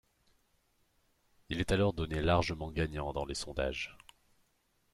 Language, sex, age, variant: French, male, 19-29, Français de métropole